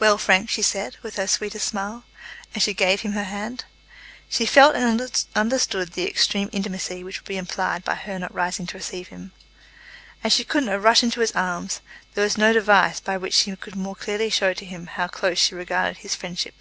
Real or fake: real